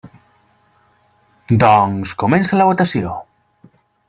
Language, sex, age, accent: Catalan, male, 19-29, valencià